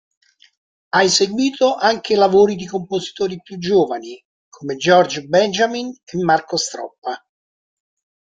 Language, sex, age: Italian, male, 60-69